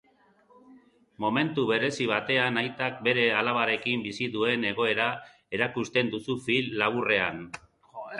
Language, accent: Basque, Erdialdekoa edo Nafarra (Gipuzkoa, Nafarroa)